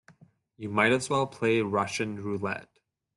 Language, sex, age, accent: English, male, 19-29, Canadian English